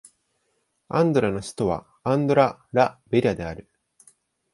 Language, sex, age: Japanese, male, 19-29